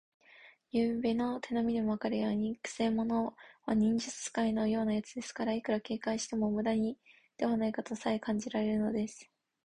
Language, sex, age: Japanese, female, 19-29